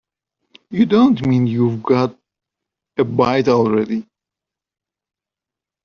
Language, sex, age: English, male, 40-49